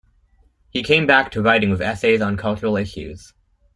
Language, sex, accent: English, male, United States English